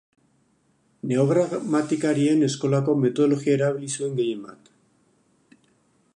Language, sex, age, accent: Basque, male, 40-49, Erdialdekoa edo Nafarra (Gipuzkoa, Nafarroa)